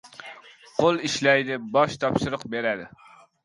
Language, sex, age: Uzbek, male, under 19